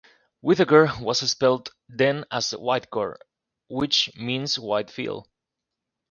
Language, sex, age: English, male, 19-29